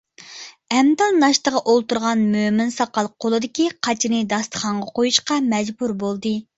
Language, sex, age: Uyghur, female, 19-29